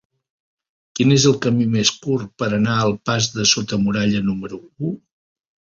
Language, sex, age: Catalan, male, 50-59